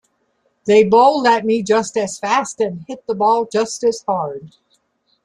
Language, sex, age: English, female, 70-79